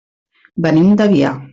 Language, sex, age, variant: Catalan, female, 40-49, Central